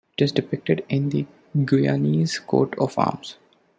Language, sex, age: English, male, 19-29